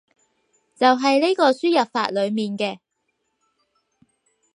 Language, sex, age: Cantonese, female, 19-29